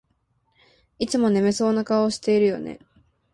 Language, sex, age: Japanese, female, 19-29